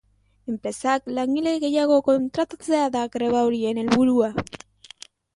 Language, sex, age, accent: Basque, female, 19-29, Mendebalekoa (Araba, Bizkaia, Gipuzkoako mendebaleko herri batzuk)